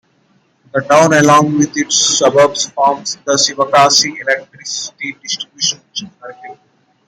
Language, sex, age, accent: English, male, under 19, India and South Asia (India, Pakistan, Sri Lanka)